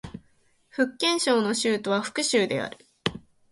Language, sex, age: Japanese, female, 19-29